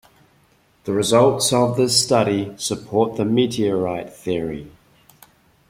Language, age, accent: English, 30-39, New Zealand English